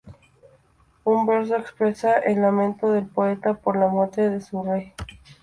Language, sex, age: Spanish, female, under 19